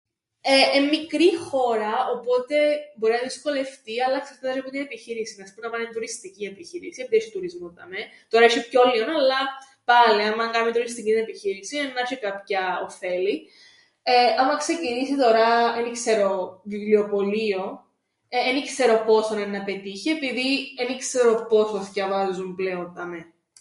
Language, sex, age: Greek, female, 19-29